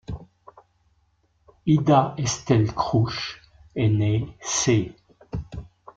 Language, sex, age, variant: French, male, 60-69, Français de métropole